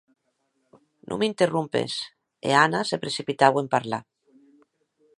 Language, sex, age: Occitan, female, 50-59